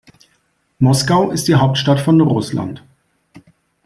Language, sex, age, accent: German, male, 40-49, Deutschland Deutsch